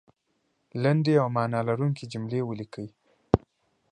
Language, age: Pashto, 19-29